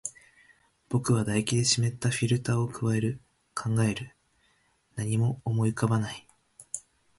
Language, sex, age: Japanese, male, 19-29